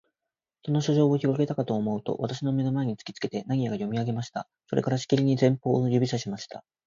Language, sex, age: Japanese, male, 19-29